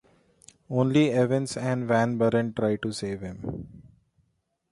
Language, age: English, 30-39